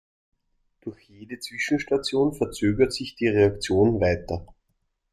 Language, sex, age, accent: German, male, 30-39, Österreichisches Deutsch